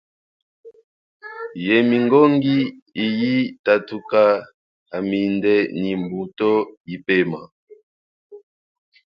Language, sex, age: Chokwe, male, 40-49